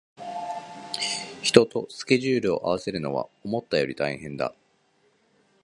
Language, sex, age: Japanese, male, 30-39